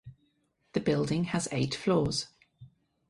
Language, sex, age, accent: English, female, 30-39, England English